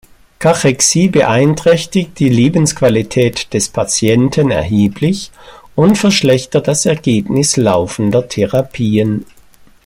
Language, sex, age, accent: German, male, 50-59, Deutschland Deutsch